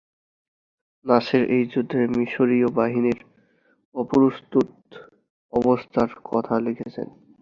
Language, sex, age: Bengali, male, 19-29